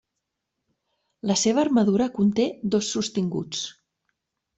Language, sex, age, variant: Catalan, female, 40-49, Central